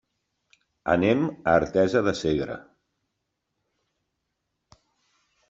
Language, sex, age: Catalan, male, 50-59